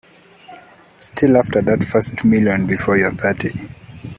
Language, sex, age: English, male, 19-29